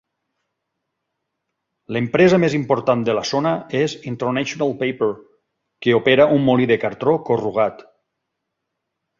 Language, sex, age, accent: Catalan, male, 50-59, valencià